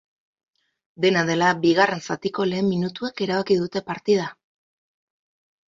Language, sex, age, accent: Basque, female, 40-49, Erdialdekoa edo Nafarra (Gipuzkoa, Nafarroa)